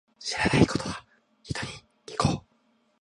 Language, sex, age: Japanese, male, 19-29